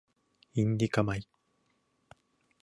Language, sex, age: Japanese, male, 19-29